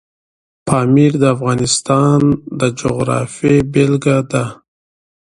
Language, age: Pashto, 30-39